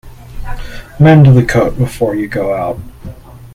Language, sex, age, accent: English, male, 40-49, United States English